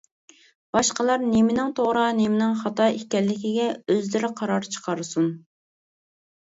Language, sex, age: Uyghur, female, 19-29